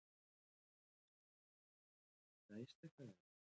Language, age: Pashto, 19-29